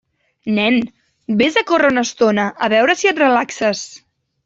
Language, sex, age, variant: Catalan, female, 19-29, Central